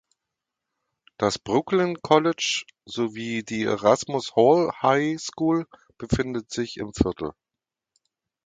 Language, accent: German, Deutschland Deutsch